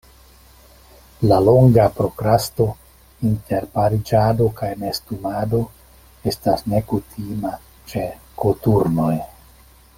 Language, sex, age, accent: Esperanto, male, 50-59, Internacia